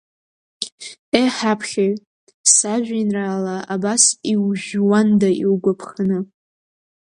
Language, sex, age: Abkhazian, female, under 19